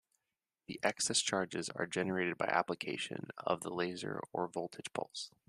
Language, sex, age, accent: English, male, 19-29, United States English